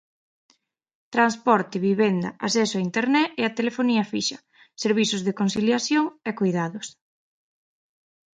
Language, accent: Galician, Atlántico (seseo e gheada)